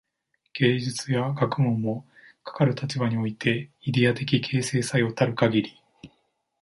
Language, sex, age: Japanese, male, 19-29